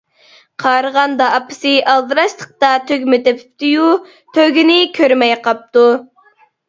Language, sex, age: Uyghur, female, 30-39